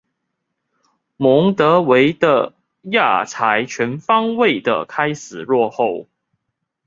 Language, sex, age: Chinese, male, 30-39